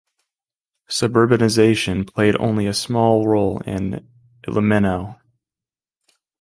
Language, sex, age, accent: English, male, 19-29, United States English